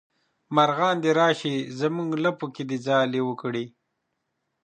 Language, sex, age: Pashto, male, 30-39